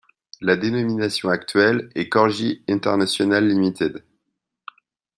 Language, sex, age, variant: French, male, 30-39, Français de métropole